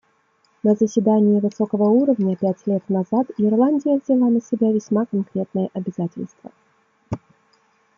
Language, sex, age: Russian, female, 30-39